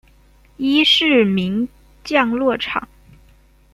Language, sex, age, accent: Chinese, female, 19-29, 出生地：江西省